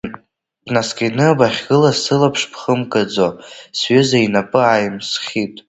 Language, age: Abkhazian, under 19